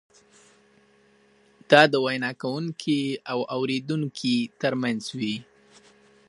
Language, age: Pashto, 19-29